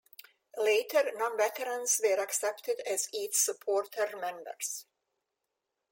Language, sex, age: English, female, 60-69